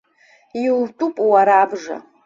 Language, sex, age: Abkhazian, female, 40-49